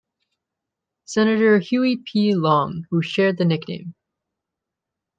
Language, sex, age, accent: English, male, 19-29, United States English